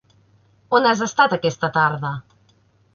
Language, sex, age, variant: Catalan, female, 30-39, Central